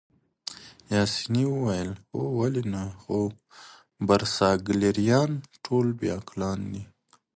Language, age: Pashto, 30-39